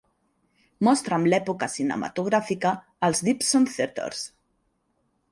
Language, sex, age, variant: Catalan, female, 40-49, Central